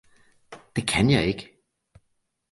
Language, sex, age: Danish, male, 40-49